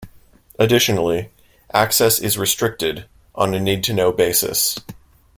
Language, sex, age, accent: English, male, 19-29, United States English